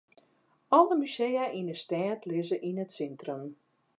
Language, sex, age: Western Frisian, female, 40-49